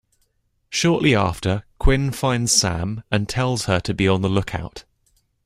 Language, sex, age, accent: English, male, under 19, England English